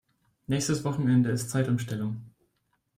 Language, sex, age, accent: German, male, 19-29, Deutschland Deutsch